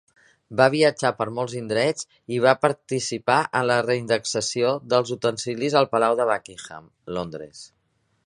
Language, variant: Catalan, Central